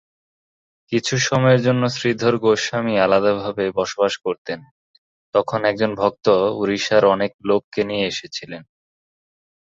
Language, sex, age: Bengali, male, 19-29